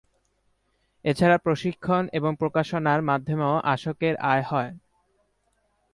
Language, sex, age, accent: Bengali, male, 19-29, Standard Bengali